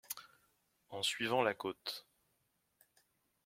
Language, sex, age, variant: French, male, 19-29, Français de métropole